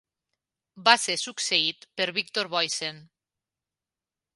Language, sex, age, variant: Catalan, female, 40-49, Nord-Occidental